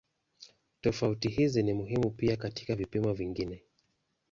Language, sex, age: Swahili, male, 19-29